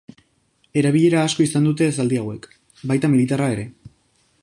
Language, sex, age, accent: Basque, male, under 19, Erdialdekoa edo Nafarra (Gipuzkoa, Nafarroa)